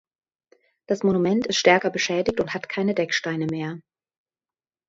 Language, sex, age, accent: German, female, 30-39, Hochdeutsch